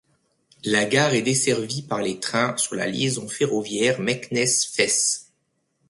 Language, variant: French, Français de métropole